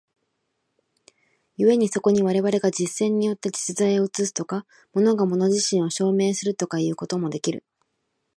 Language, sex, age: Japanese, female, 19-29